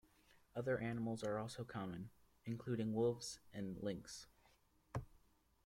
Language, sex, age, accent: English, male, under 19, United States English